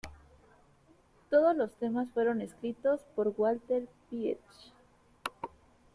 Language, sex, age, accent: Spanish, female, 19-29, México